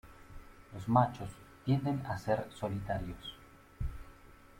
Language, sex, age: Spanish, male, 30-39